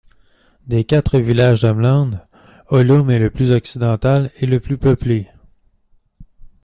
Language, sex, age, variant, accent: French, male, 19-29, Français d'Amérique du Nord, Français du Canada